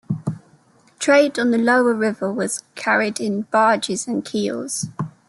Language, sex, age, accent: English, female, 19-29, England English